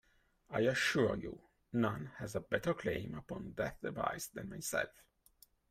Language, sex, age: English, male, 50-59